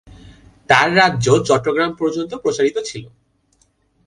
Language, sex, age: Bengali, male, 19-29